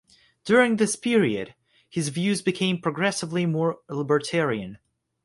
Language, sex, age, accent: English, male, under 19, United States English; England English